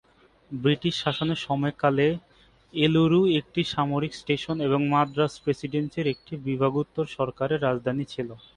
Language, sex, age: Bengali, male, 19-29